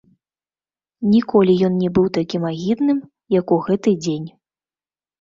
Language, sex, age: Belarusian, female, 30-39